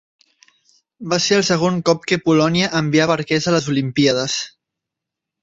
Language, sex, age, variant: Catalan, male, 19-29, Central